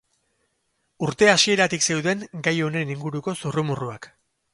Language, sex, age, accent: Basque, male, 40-49, Mendebalekoa (Araba, Bizkaia, Gipuzkoako mendebaleko herri batzuk)